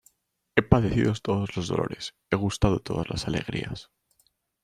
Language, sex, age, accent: Spanish, male, 19-29, España: Centro-Sur peninsular (Madrid, Toledo, Castilla-La Mancha)